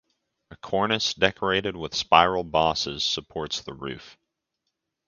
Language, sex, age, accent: English, male, 19-29, United States English